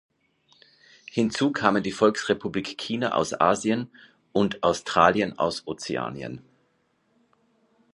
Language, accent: German, Österreichisches Deutsch